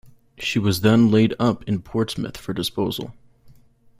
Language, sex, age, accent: English, male, under 19, United States English